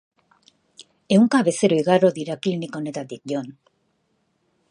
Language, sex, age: Basque, female, 50-59